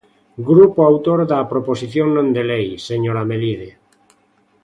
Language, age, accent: Galician, 40-49, Normativo (estándar)